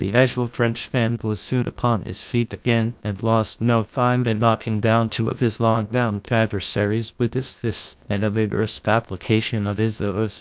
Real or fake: fake